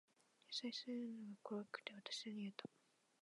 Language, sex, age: Japanese, female, 19-29